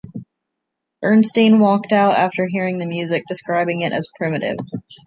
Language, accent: English, United States English